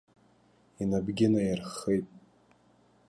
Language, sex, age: Abkhazian, male, 30-39